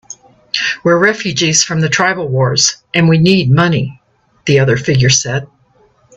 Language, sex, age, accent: English, female, 60-69, United States English